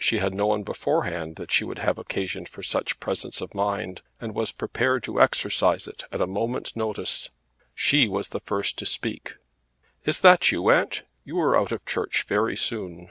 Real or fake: real